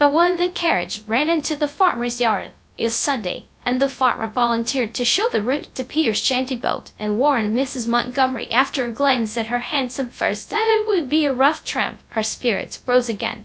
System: TTS, GradTTS